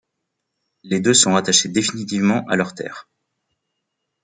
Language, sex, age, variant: French, male, 40-49, Français de métropole